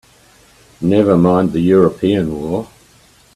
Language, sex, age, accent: English, male, 80-89, Australian English